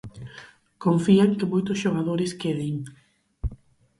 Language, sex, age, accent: Galician, female, under 19, Normativo (estándar)